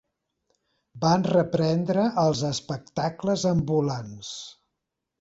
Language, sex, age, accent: Catalan, male, 70-79, Barcelona